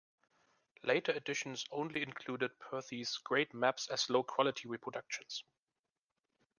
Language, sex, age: English, male, 30-39